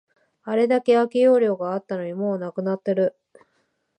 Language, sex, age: Japanese, female, 40-49